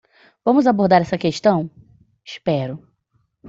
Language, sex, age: Portuguese, female, under 19